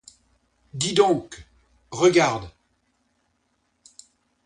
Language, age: French, 70-79